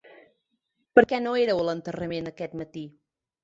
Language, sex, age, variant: Catalan, female, 30-39, Central